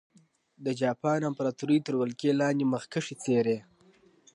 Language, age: Pashto, 19-29